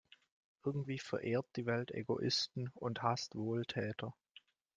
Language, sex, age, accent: German, male, 19-29, Deutschland Deutsch